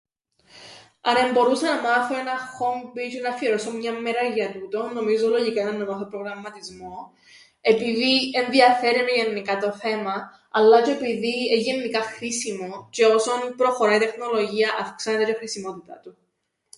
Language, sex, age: Greek, female, 19-29